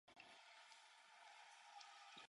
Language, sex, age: English, female, 19-29